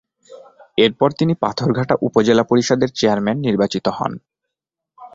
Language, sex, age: Bengali, male, 19-29